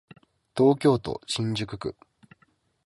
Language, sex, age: Japanese, male, 19-29